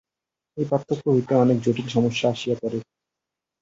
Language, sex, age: Bengali, male, 19-29